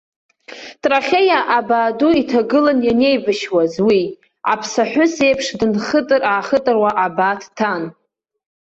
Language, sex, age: Abkhazian, female, under 19